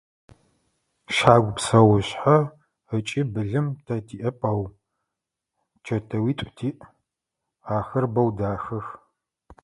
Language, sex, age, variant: Adyghe, male, 30-39, Адыгабзэ (Кирил, пстэумэ зэдыряе)